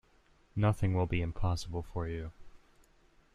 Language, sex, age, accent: English, male, under 19, United States English